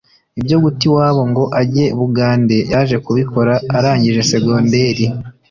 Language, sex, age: Kinyarwanda, male, 19-29